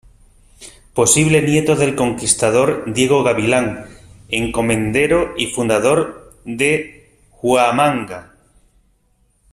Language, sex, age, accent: Spanish, male, 50-59, España: Sur peninsular (Andalucia, Extremadura, Murcia)